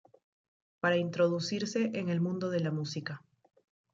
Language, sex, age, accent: Spanish, female, 19-29, Andino-Pacífico: Colombia, Perú, Ecuador, oeste de Bolivia y Venezuela andina